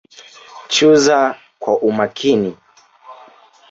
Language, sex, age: Swahili, male, 19-29